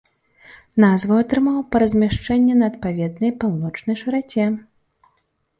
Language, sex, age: Belarusian, female, 30-39